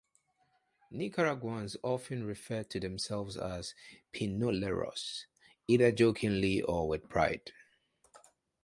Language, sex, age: English, male, 30-39